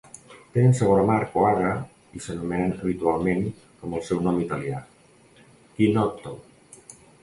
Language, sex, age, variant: Catalan, male, 40-49, Nord-Occidental